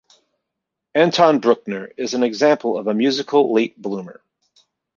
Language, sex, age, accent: English, male, 40-49, United States English